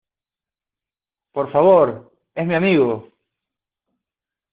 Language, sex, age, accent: Spanish, male, 40-49, Rioplatense: Argentina, Uruguay, este de Bolivia, Paraguay